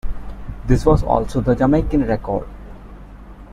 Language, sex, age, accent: English, male, 19-29, India and South Asia (India, Pakistan, Sri Lanka)